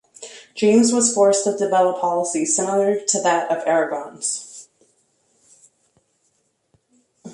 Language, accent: English, United States English